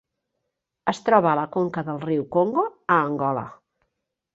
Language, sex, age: Catalan, female, 40-49